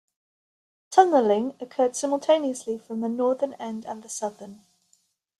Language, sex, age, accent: English, female, 50-59, England English